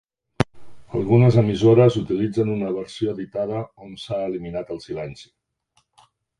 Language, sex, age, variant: Catalan, male, 60-69, Central